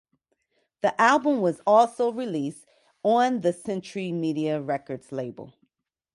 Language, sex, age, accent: English, female, 40-49, United States English